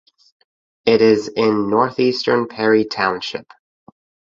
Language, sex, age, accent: English, male, 30-39, United States English